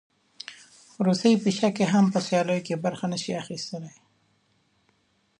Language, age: Pashto, 40-49